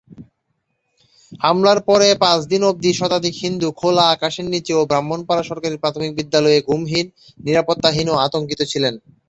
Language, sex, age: Bengali, male, 30-39